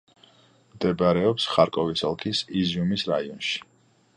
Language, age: Georgian, 40-49